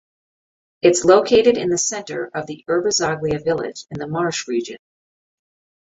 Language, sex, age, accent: English, female, 50-59, United States English